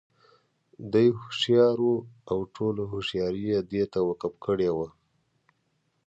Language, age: Pashto, 19-29